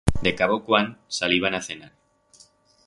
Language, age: Aragonese, 40-49